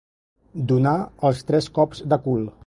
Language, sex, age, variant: Catalan, male, 50-59, Central